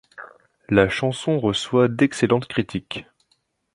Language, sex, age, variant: French, male, 19-29, Français de métropole